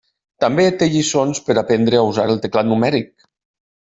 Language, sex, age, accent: Catalan, male, 30-39, valencià